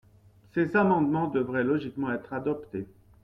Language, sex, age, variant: French, male, 40-49, Français de métropole